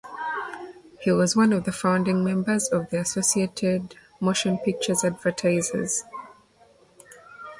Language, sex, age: English, female, 19-29